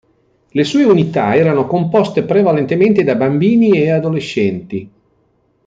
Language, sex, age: Italian, male, 60-69